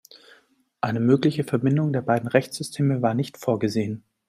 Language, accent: German, Deutschland Deutsch